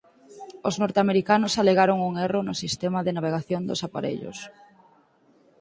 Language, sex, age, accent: Galician, female, 19-29, Normativo (estándar)